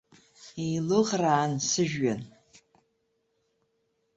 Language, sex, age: Abkhazian, female, 50-59